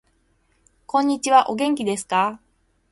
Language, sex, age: Japanese, female, 40-49